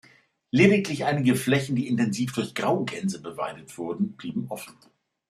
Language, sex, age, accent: German, male, 50-59, Deutschland Deutsch